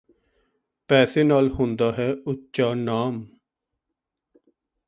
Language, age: Punjabi, 40-49